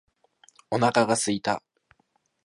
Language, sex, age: Japanese, male, 19-29